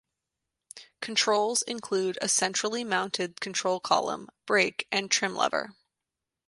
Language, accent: English, United States English